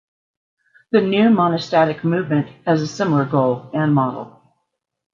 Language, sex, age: English, female, 50-59